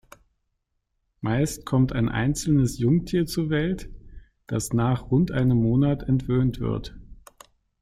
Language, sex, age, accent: German, male, 50-59, Deutschland Deutsch